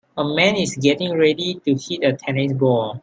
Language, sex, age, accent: English, male, 19-29, Malaysian English